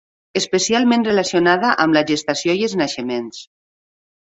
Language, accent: Catalan, valencià